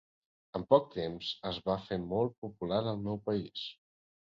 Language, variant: Catalan, Central